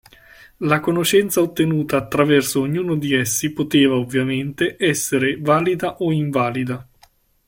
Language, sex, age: Italian, male, 19-29